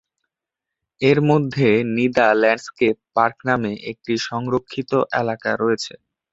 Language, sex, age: Bengali, male, under 19